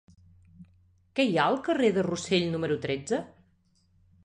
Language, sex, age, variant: Catalan, female, 40-49, Nord-Occidental